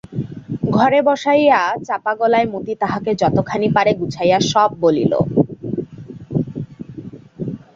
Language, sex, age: Bengali, female, 19-29